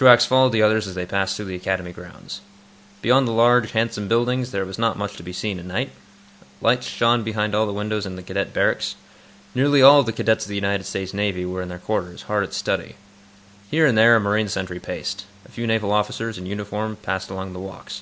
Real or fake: real